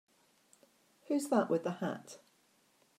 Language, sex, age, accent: English, female, 60-69, England English